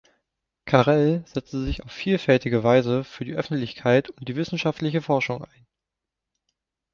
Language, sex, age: German, male, 19-29